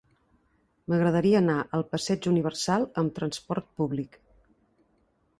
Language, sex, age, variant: Catalan, female, 40-49, Central